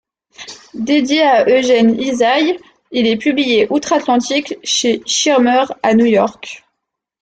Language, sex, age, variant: French, female, under 19, Français de métropole